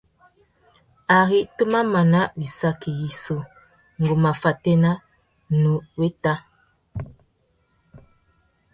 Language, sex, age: Tuki, female, 30-39